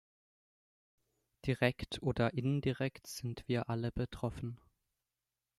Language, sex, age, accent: German, male, under 19, Deutschland Deutsch